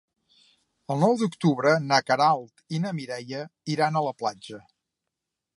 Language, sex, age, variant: Catalan, male, 50-59, Central